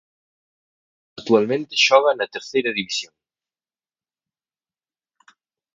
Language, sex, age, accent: Galician, male, 40-49, Central (sen gheada)